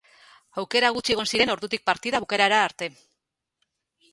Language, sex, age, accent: Basque, female, 40-49, Mendebalekoa (Araba, Bizkaia, Gipuzkoako mendebaleko herri batzuk)